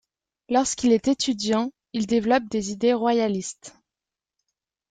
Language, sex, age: French, female, 19-29